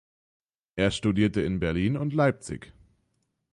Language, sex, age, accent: German, male, under 19, Deutschland Deutsch; Österreichisches Deutsch